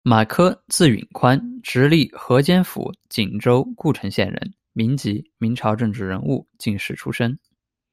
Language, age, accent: Chinese, 19-29, 出生地：四川省